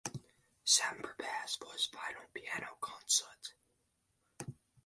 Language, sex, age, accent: English, male, under 19, United States English